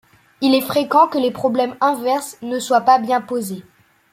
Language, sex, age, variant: French, male, under 19, Français de métropole